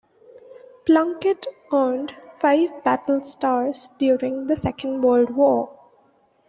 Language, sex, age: English, female, 19-29